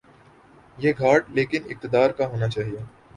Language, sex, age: Urdu, male, 19-29